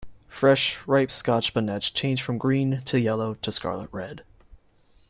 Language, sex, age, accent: English, male, under 19, United States English